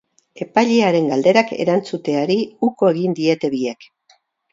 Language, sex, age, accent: Basque, female, 70-79, Mendebalekoa (Araba, Bizkaia, Gipuzkoako mendebaleko herri batzuk)